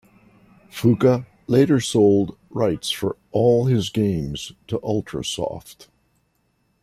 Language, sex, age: English, male, 70-79